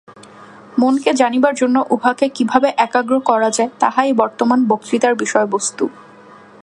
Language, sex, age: Bengali, female, 19-29